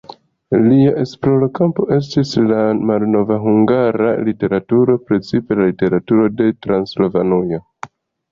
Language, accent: Esperanto, Internacia